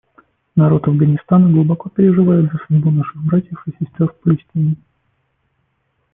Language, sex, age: Russian, male, 30-39